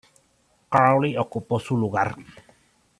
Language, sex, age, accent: Spanish, male, 19-29, México